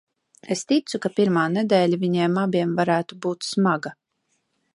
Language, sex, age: Latvian, female, 40-49